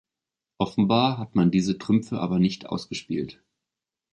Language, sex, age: German, male, 19-29